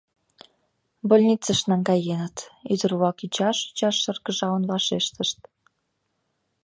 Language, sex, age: Mari, female, 19-29